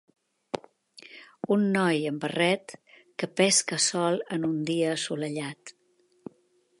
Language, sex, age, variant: Catalan, female, 60-69, Central